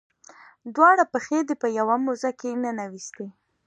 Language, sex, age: Pashto, female, 19-29